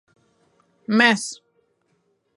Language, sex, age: Occitan, female, 50-59